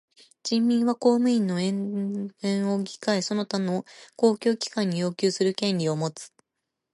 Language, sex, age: Japanese, female, 30-39